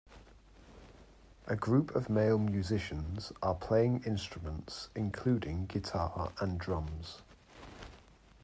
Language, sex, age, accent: English, male, 30-39, England English